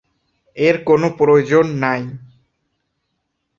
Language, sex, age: Bengali, male, 19-29